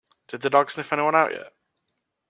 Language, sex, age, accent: English, male, 30-39, England English